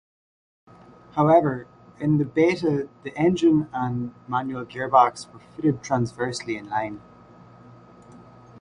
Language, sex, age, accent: English, male, 30-39, Irish English